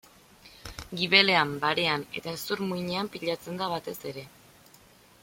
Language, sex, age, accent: Basque, female, 19-29, Erdialdekoa edo Nafarra (Gipuzkoa, Nafarroa)